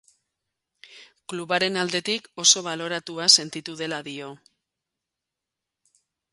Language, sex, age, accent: Basque, female, 40-49, Mendebalekoa (Araba, Bizkaia, Gipuzkoako mendebaleko herri batzuk)